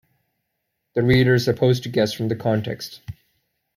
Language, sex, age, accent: English, male, 19-29, Canadian English